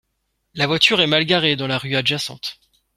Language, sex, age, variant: French, male, 30-39, Français de métropole